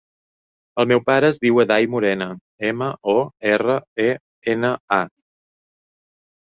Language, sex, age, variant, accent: Catalan, male, 40-49, Balear, menorquí